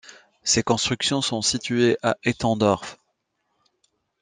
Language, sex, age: French, male, 30-39